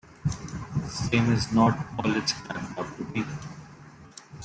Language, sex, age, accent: English, male, 19-29, India and South Asia (India, Pakistan, Sri Lanka)